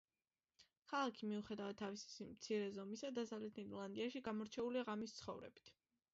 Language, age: Georgian, under 19